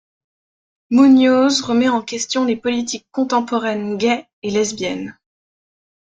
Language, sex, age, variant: French, female, 19-29, Français de métropole